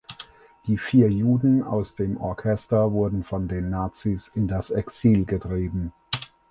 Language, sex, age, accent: German, male, 30-39, Deutschland Deutsch